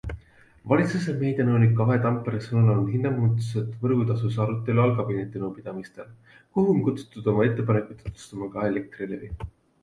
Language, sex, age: Estonian, female, 19-29